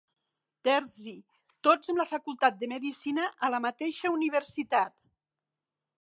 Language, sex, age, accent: Catalan, female, 60-69, occidental